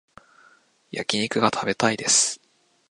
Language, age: Japanese, 19-29